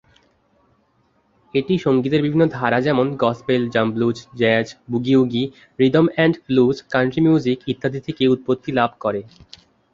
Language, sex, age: Bengali, male, under 19